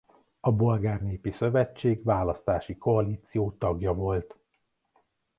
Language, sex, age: Hungarian, male, 30-39